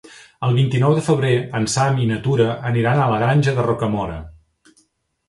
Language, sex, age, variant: Catalan, male, 40-49, Central